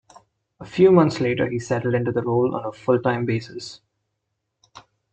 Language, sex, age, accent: English, male, 19-29, India and South Asia (India, Pakistan, Sri Lanka)